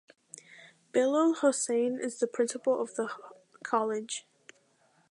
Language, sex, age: English, female, under 19